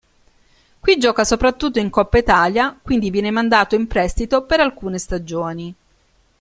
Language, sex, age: Italian, female, 40-49